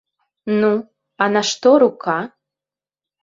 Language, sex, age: Belarusian, female, 19-29